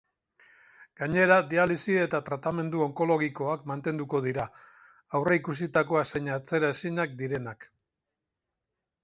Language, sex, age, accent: Basque, male, 60-69, Mendebalekoa (Araba, Bizkaia, Gipuzkoako mendebaleko herri batzuk)